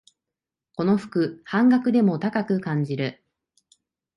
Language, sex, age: Japanese, female, 30-39